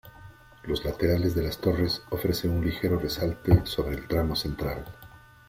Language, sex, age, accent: Spanish, male, 50-59, Andino-Pacífico: Colombia, Perú, Ecuador, oeste de Bolivia y Venezuela andina